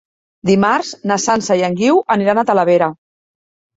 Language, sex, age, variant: Catalan, female, 40-49, Central